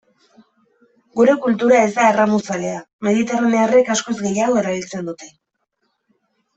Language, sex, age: Basque, female, 30-39